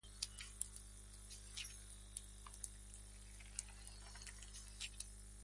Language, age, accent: Spanish, 40-49, España: Centro-Sur peninsular (Madrid, Toledo, Castilla-La Mancha)